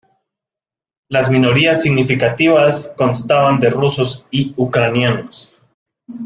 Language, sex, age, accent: Spanish, male, 19-29, América central